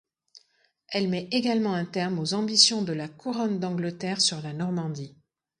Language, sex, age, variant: French, female, 40-49, Français de métropole